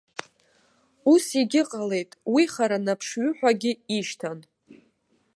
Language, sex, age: Abkhazian, female, 19-29